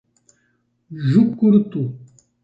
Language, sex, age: Portuguese, male, 60-69